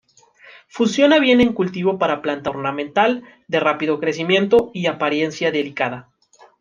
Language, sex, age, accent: Spanish, male, 19-29, México